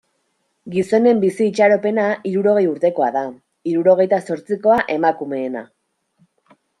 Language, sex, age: Basque, female, 30-39